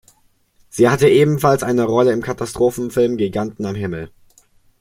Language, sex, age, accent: German, male, under 19, Deutschland Deutsch